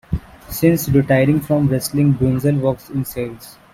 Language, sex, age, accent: English, male, 19-29, India and South Asia (India, Pakistan, Sri Lanka)